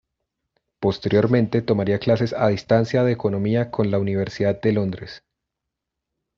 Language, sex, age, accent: Spanish, male, 30-39, Andino-Pacífico: Colombia, Perú, Ecuador, oeste de Bolivia y Venezuela andina